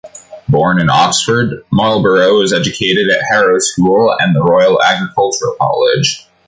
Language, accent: English, United States English